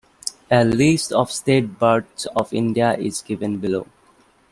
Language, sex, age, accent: English, male, 19-29, India and South Asia (India, Pakistan, Sri Lanka)